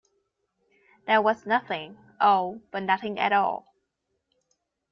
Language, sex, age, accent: English, female, 30-39, United States English